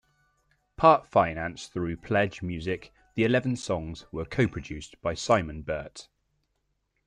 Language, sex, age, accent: English, male, 30-39, England English